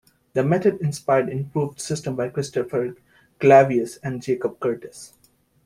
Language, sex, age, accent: English, male, 19-29, United States English